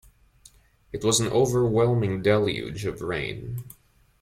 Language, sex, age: English, male, 19-29